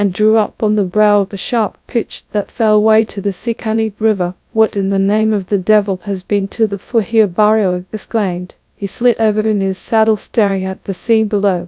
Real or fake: fake